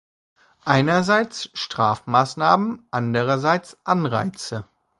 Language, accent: German, Deutschland Deutsch